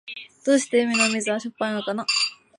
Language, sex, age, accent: Japanese, female, 19-29, 東京